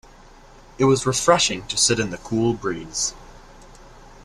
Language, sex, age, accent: English, male, under 19, United States English